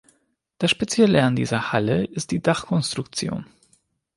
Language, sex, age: German, male, 19-29